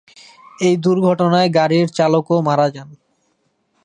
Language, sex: Bengali, male